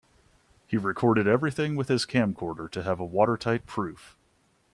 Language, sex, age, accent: English, male, 30-39, United States English